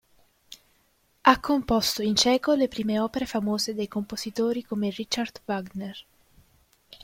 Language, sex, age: Italian, female, 19-29